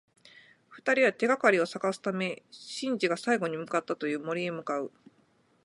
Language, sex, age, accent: Japanese, female, 30-39, 日本人